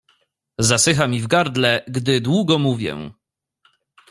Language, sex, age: Polish, male, 30-39